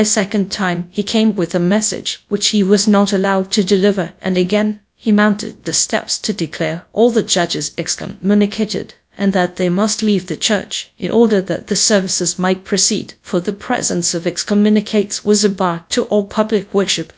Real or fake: fake